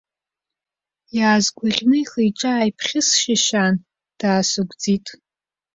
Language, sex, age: Abkhazian, female, 19-29